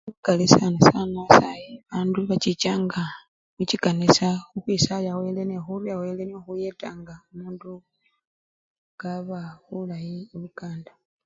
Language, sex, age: Luyia, male, 30-39